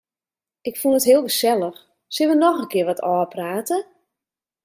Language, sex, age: Western Frisian, female, 40-49